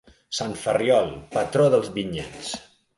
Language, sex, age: Catalan, male, 50-59